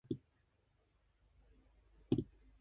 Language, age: English, under 19